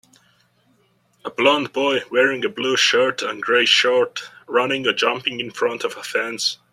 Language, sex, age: English, male, 19-29